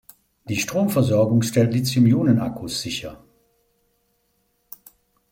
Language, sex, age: German, male, 80-89